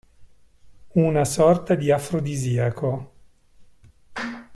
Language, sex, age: Italian, male, 40-49